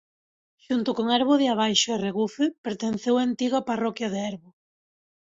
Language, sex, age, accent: Galician, female, 30-39, Oriental (común en zona oriental)